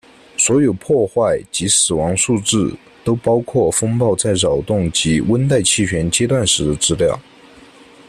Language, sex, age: Chinese, male, 19-29